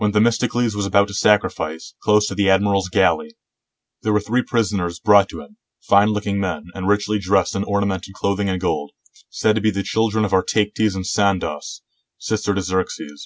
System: none